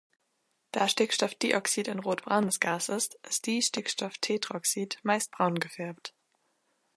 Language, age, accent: German, under 19, Deutschland Deutsch